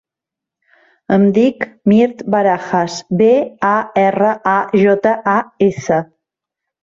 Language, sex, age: Catalan, female, 40-49